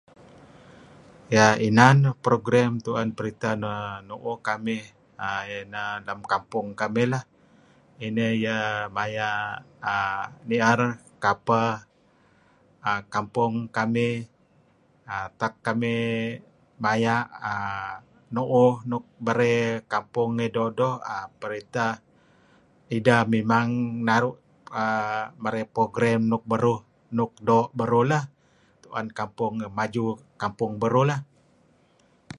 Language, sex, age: Kelabit, male, 60-69